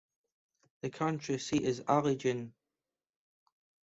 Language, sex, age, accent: English, male, 19-29, Scottish English